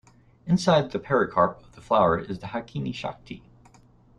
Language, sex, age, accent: English, male, 30-39, United States English